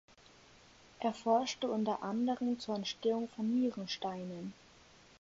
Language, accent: German, Deutschland Deutsch